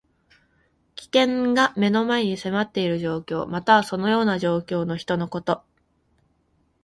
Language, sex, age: Japanese, female, 19-29